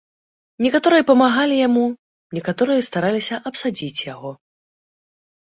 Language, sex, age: Belarusian, female, 19-29